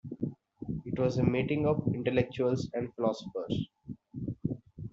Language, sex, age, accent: English, male, 19-29, India and South Asia (India, Pakistan, Sri Lanka)